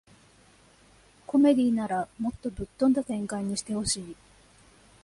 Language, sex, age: Japanese, female, 19-29